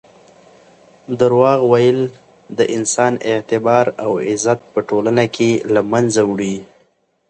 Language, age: Pashto, 19-29